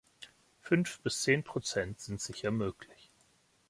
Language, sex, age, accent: German, male, 40-49, Deutschland Deutsch